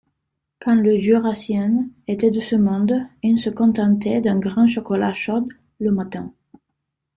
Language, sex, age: French, female, 30-39